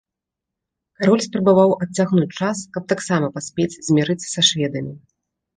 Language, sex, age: Belarusian, female, 30-39